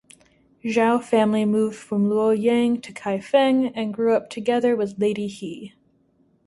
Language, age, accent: English, 19-29, United States English